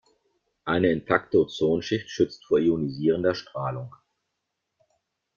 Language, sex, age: German, male, 40-49